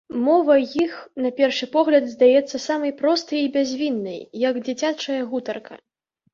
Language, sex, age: Belarusian, female, 19-29